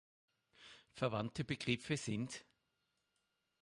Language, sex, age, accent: German, male, 50-59, Schweizerdeutsch